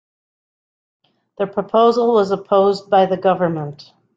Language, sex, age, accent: English, female, 50-59, United States English